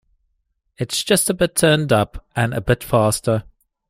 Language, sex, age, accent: English, male, 30-39, Southern African (South Africa, Zimbabwe, Namibia)